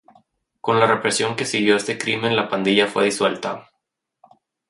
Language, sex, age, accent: Spanish, male, 30-39, México